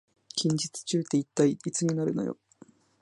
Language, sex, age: Japanese, female, 90+